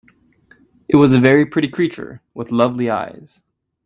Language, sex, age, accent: English, male, 19-29, United States English